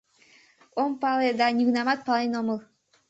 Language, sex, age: Mari, female, under 19